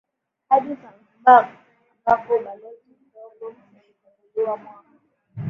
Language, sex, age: Swahili, female, 19-29